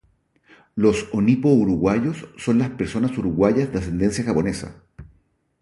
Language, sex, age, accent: Spanish, male, 40-49, Chileno: Chile, Cuyo